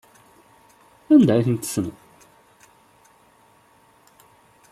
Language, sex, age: Kabyle, male, 30-39